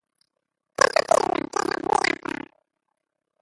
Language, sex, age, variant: Catalan, male, 60-69, Central